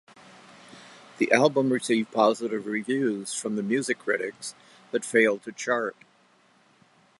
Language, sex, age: English, male, 70-79